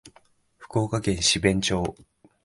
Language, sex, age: Japanese, male, 19-29